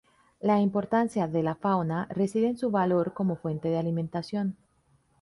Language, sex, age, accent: Spanish, female, 30-39, Andino-Pacífico: Colombia, Perú, Ecuador, oeste de Bolivia y Venezuela andina